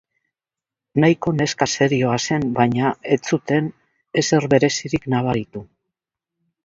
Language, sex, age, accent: Basque, female, 60-69, Mendebalekoa (Araba, Bizkaia, Gipuzkoako mendebaleko herri batzuk)